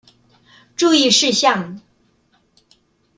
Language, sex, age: Chinese, female, 60-69